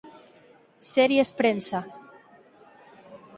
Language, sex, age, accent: Galician, female, 19-29, Atlántico (seseo e gheada)